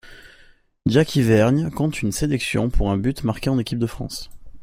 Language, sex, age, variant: French, male, under 19, Français de métropole